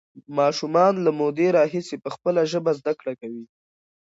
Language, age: Pashto, 19-29